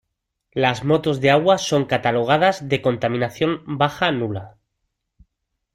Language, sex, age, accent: Spanish, male, 30-39, España: Sur peninsular (Andalucia, Extremadura, Murcia)